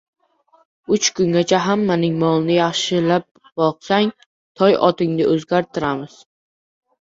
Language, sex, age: Uzbek, male, under 19